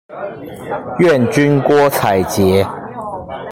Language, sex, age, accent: Chinese, male, 30-39, 出生地：臺北市